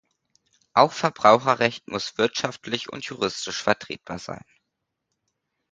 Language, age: German, 19-29